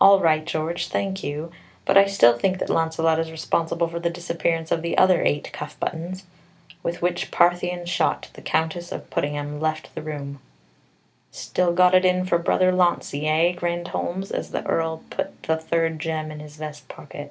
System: none